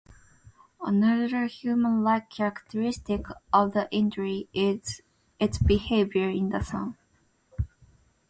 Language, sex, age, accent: English, female, 19-29, United States English